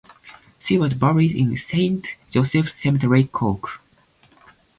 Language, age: English, 19-29